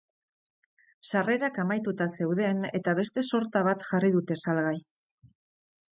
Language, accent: Basque, Erdialdekoa edo Nafarra (Gipuzkoa, Nafarroa)